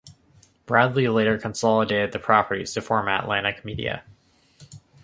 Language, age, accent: English, 19-29, United States English